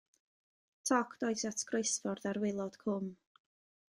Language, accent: Welsh, Y Deyrnas Unedig Cymraeg